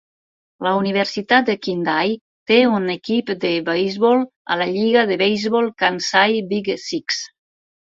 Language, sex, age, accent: Catalan, female, 50-59, aprenent (recent, des del castellà)